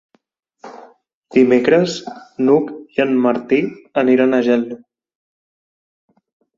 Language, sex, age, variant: Catalan, male, 19-29, Central